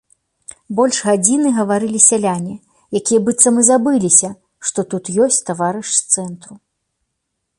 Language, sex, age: Belarusian, female, 40-49